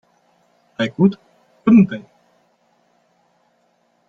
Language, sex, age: English, male, 19-29